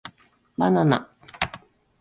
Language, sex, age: Japanese, female, 40-49